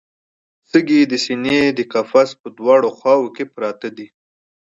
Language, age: Pashto, 19-29